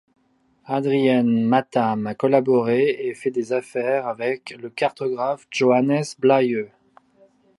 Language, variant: French, Français de métropole